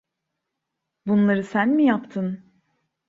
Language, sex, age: Turkish, female, 30-39